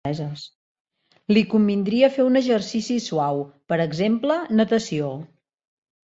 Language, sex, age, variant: Catalan, female, 40-49, Central